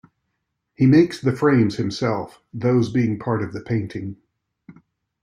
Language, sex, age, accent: English, male, 50-59, United States English